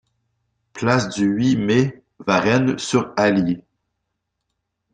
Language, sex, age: French, male, 40-49